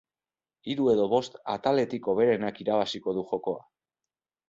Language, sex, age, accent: Basque, male, 30-39, Mendebalekoa (Araba, Bizkaia, Gipuzkoako mendebaleko herri batzuk)